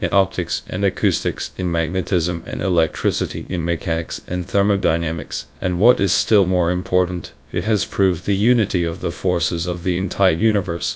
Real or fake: fake